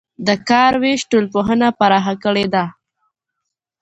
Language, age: Pashto, 19-29